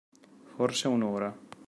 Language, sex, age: Italian, male, 30-39